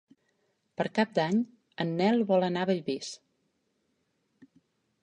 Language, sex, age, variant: Catalan, female, 40-49, Central